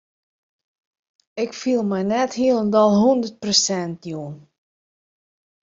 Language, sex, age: Western Frisian, female, 40-49